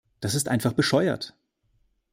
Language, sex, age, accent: German, male, 19-29, Deutschland Deutsch